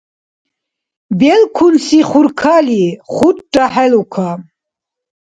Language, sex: Dargwa, female